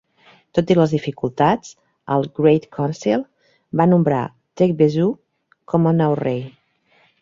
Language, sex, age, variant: Catalan, female, 40-49, Central